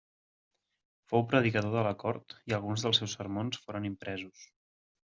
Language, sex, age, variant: Catalan, male, 19-29, Central